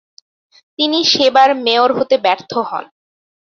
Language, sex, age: Bengali, female, 19-29